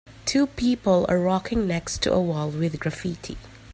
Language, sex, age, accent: English, female, 19-29, Filipino